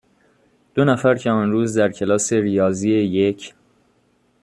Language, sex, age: Persian, male, 19-29